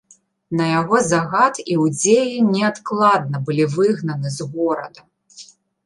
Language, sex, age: Belarusian, female, 30-39